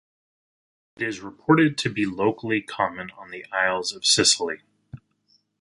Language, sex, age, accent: English, male, 30-39, United States English